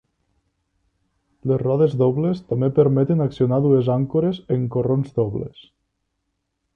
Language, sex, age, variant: Catalan, male, 19-29, Nord-Occidental